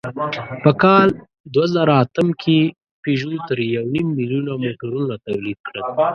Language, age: Pashto, 19-29